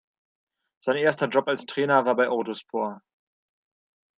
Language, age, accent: German, 19-29, Deutschland Deutsch